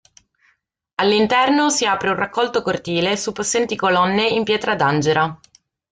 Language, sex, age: Italian, female, 19-29